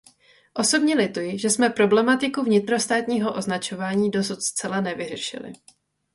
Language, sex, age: Czech, female, 19-29